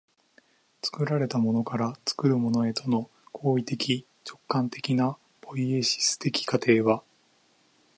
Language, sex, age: Japanese, male, 19-29